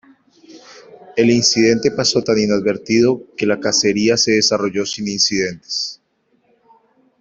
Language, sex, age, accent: Spanish, male, 30-39, Andino-Pacífico: Colombia, Perú, Ecuador, oeste de Bolivia y Venezuela andina